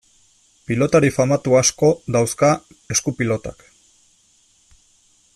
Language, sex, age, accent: Basque, male, 40-49, Erdialdekoa edo Nafarra (Gipuzkoa, Nafarroa)